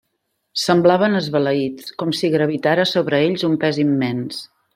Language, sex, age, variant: Catalan, female, 50-59, Central